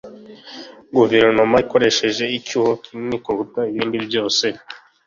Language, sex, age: Kinyarwanda, male, 19-29